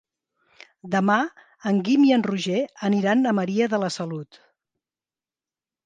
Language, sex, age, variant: Catalan, female, 50-59, Central